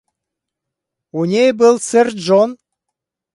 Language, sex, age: Russian, male, 50-59